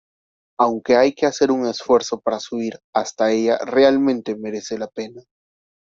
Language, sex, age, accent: Spanish, male, 19-29, Andino-Pacífico: Colombia, Perú, Ecuador, oeste de Bolivia y Venezuela andina